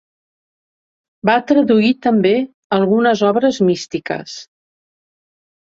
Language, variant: Catalan, Central